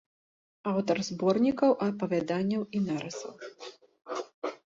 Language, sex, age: Belarusian, female, 30-39